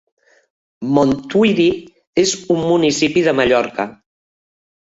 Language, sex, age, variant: Catalan, female, 50-59, Septentrional